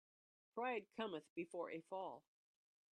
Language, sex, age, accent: English, female, 60-69, United States English